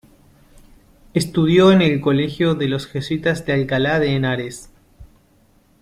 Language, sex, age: Spanish, male, 30-39